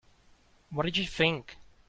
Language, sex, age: English, male, 19-29